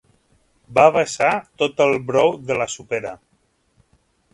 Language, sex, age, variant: Catalan, male, 40-49, Central